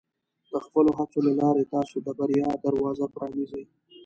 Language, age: Pashto, 19-29